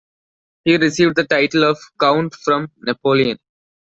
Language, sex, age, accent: English, male, under 19, India and South Asia (India, Pakistan, Sri Lanka)